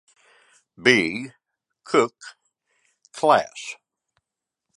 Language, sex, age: English, male, 70-79